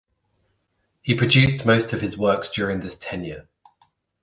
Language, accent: English, England English